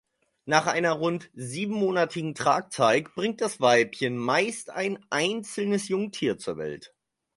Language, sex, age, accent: German, male, 30-39, Deutschland Deutsch